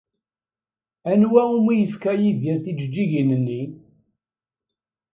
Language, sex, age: Kabyle, male, 70-79